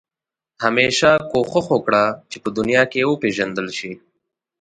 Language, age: Pashto, 19-29